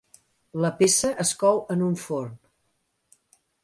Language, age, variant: Catalan, 60-69, Central